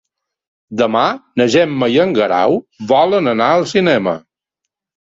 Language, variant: Catalan, Balear